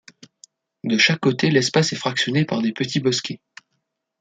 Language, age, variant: French, 19-29, Français de métropole